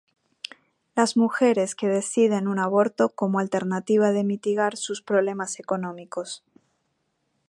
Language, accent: Spanish, Rioplatense: Argentina, Uruguay, este de Bolivia, Paraguay